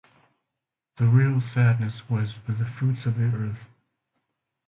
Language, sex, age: English, male, 40-49